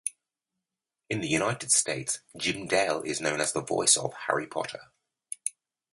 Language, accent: English, England English